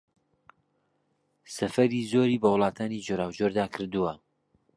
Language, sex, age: Central Kurdish, male, 30-39